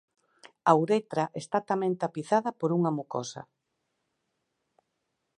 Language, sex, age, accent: Galician, female, 40-49, Oriental (común en zona oriental)